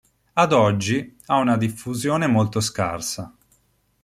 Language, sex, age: Italian, male, 19-29